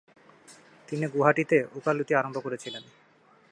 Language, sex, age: Bengali, male, 19-29